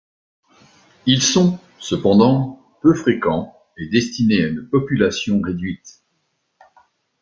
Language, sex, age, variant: French, male, 50-59, Français de métropole